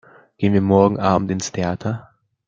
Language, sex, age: German, male, under 19